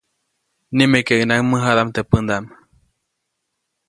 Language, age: Copainalá Zoque, 19-29